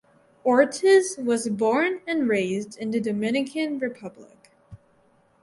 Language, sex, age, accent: English, female, under 19, United States English